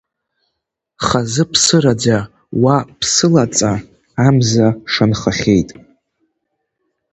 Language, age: Abkhazian, under 19